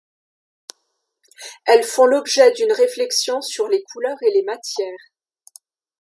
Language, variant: French, Français de métropole